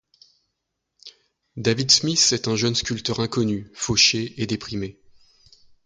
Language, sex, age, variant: French, male, 40-49, Français de métropole